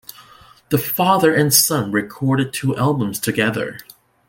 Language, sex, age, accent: English, male, 30-39, Canadian English